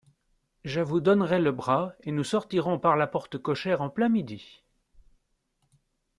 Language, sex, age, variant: French, male, 60-69, Français de métropole